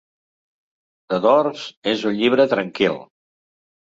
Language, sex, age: Catalan, male, 70-79